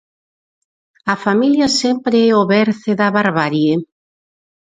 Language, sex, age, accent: Galician, female, 40-49, Normativo (estándar)